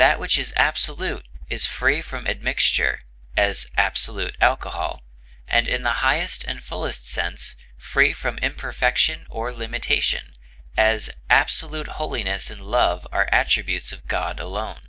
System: none